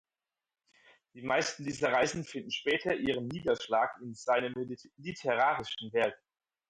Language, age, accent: German, 30-39, Deutschland Deutsch